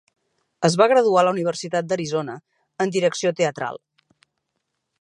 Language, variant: Catalan, Central